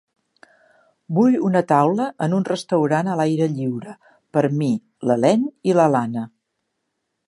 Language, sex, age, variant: Catalan, female, 60-69, Septentrional